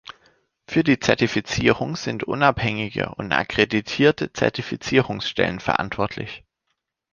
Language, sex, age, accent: German, male, 30-39, Deutschland Deutsch